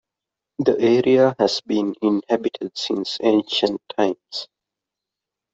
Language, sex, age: English, male, 30-39